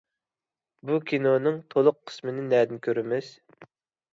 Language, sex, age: Uyghur, male, 30-39